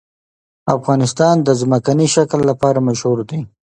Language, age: Pashto, 30-39